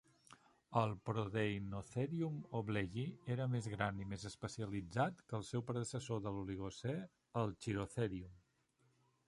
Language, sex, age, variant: Catalan, male, 50-59, Central